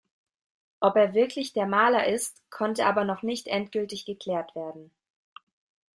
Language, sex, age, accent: German, female, 19-29, Deutschland Deutsch